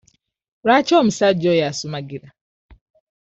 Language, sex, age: Ganda, female, 19-29